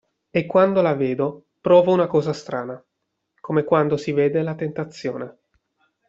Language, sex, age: Italian, male, 30-39